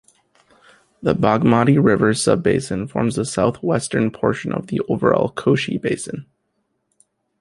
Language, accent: English, United States English